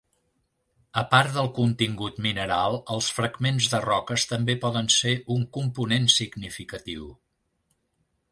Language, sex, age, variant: Catalan, male, 70-79, Central